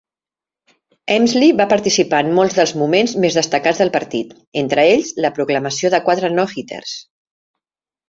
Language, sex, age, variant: Catalan, female, 50-59, Central